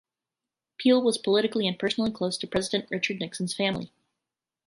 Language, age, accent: English, 30-39, United States English